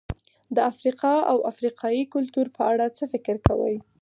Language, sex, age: Pashto, female, under 19